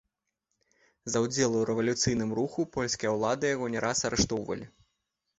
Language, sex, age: Belarusian, male, 30-39